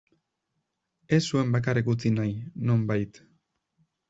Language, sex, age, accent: Basque, male, 19-29, Mendebalekoa (Araba, Bizkaia, Gipuzkoako mendebaleko herri batzuk)